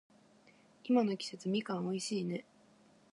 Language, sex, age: Japanese, female, 19-29